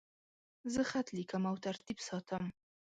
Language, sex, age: Pashto, female, 19-29